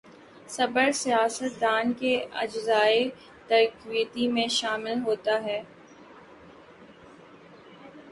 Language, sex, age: Urdu, female, 19-29